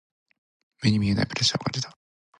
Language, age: Japanese, 19-29